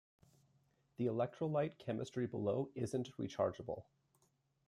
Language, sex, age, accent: English, male, 19-29, Canadian English